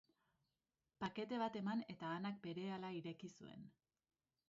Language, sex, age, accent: Basque, female, 30-39, Mendebalekoa (Araba, Bizkaia, Gipuzkoako mendebaleko herri batzuk)